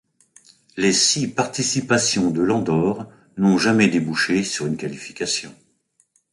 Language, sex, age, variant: French, male, 60-69, Français de métropole